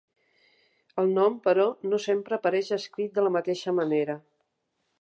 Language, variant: Catalan, Central